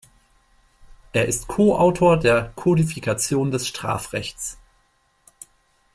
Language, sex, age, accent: German, male, 40-49, Deutschland Deutsch